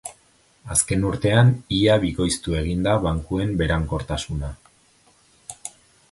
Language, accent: Basque, Erdialdekoa edo Nafarra (Gipuzkoa, Nafarroa)